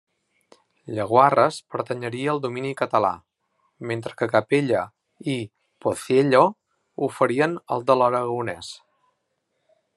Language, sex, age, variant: Catalan, male, 40-49, Central